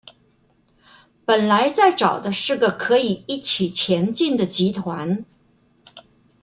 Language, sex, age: Chinese, female, 60-69